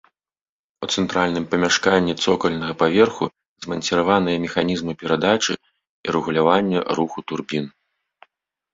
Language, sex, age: Belarusian, male, 30-39